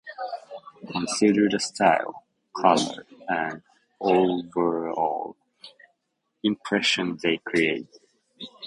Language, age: English, 19-29